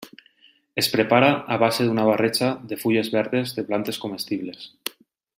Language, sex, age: Catalan, male, 30-39